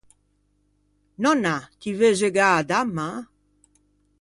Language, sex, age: Ligurian, female, 60-69